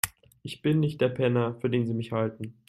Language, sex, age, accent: German, male, 19-29, Deutschland Deutsch